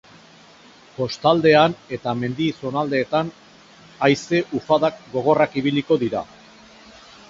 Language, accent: Basque, Erdialdekoa edo Nafarra (Gipuzkoa, Nafarroa)